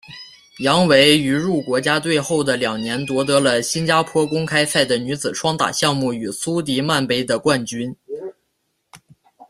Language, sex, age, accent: Chinese, male, 19-29, 出生地：黑龙江省